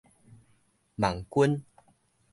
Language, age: Min Nan Chinese, 19-29